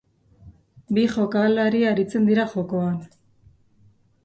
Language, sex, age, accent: Basque, female, 19-29, Mendebalekoa (Araba, Bizkaia, Gipuzkoako mendebaleko herri batzuk)